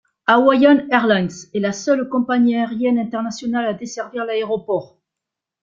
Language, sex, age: French, female, 60-69